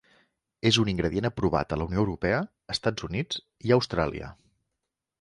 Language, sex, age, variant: Catalan, male, 40-49, Central